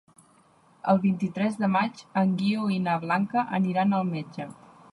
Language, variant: Catalan, Central